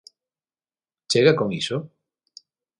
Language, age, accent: Galician, 50-59, Atlántico (seseo e gheada); Normativo (estándar)